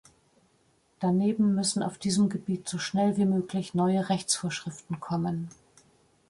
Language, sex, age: German, female, 50-59